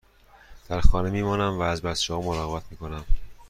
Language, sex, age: Persian, male, 30-39